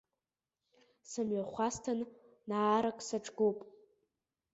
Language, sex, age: Abkhazian, female, under 19